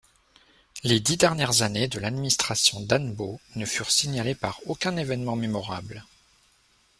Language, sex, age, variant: French, male, 30-39, Français de métropole